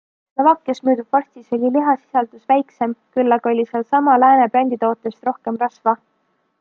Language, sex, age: Estonian, female, 19-29